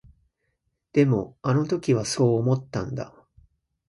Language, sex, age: Japanese, male, 30-39